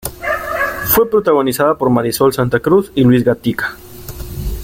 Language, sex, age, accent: Spanish, male, 19-29, México